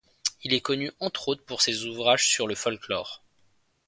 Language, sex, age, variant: French, male, 19-29, Français de métropole